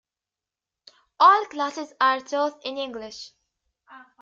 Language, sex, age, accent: English, female, 19-29, United States English